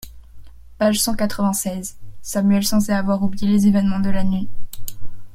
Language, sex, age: French, female, 19-29